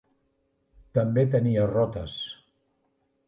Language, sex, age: Catalan, male, 60-69